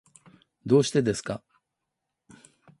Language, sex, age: Japanese, male, 70-79